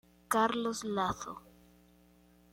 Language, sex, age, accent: Spanish, female, under 19, Andino-Pacífico: Colombia, Perú, Ecuador, oeste de Bolivia y Venezuela andina